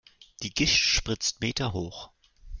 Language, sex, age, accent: German, male, 19-29, Deutschland Deutsch